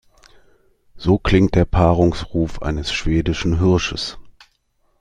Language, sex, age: German, male, 50-59